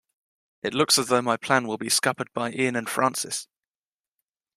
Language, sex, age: English, male, 19-29